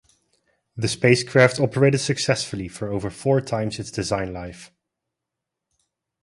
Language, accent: English, Dutch